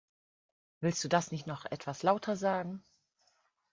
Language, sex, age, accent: German, female, 40-49, Deutschland Deutsch